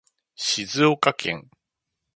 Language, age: Japanese, 30-39